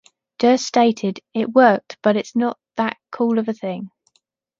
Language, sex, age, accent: English, female, 30-39, England English